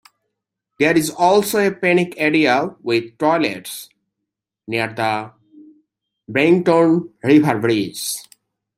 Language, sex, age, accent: English, male, 19-29, United States English